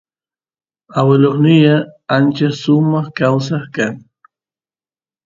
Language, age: Santiago del Estero Quichua, 40-49